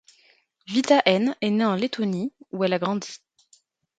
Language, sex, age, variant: French, female, 19-29, Français de métropole